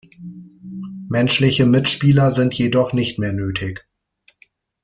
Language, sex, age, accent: German, male, 40-49, Deutschland Deutsch